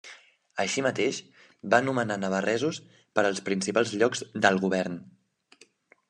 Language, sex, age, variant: Catalan, male, 19-29, Central